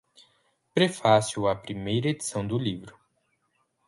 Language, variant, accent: Portuguese, Portuguese (Brasil), Paulista